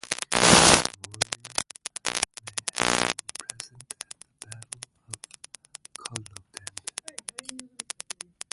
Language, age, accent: English, 40-49, United States English